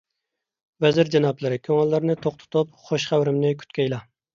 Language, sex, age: Uyghur, male, 30-39